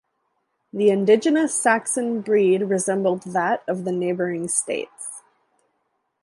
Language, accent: English, United States English